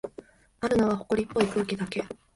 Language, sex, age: Japanese, female, 19-29